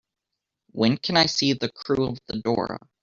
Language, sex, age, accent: English, male, 19-29, United States English